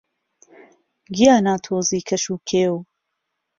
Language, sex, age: Central Kurdish, female, 30-39